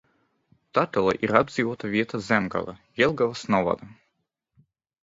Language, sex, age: Latvian, male, 19-29